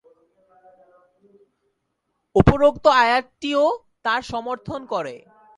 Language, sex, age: Bengali, male, 19-29